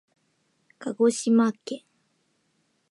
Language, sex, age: Japanese, female, 19-29